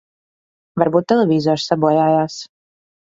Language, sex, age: Latvian, female, 19-29